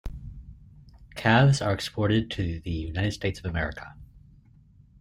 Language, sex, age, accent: English, male, 40-49, United States English